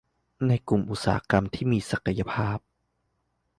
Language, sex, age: Thai, male, 19-29